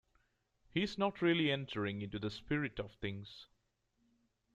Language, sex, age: English, male, 30-39